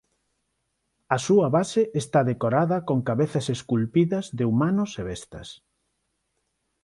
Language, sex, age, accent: Galician, male, 50-59, Neofalante